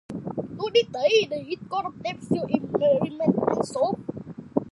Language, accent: English, Filipino